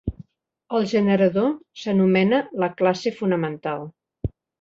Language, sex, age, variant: Catalan, female, 60-69, Central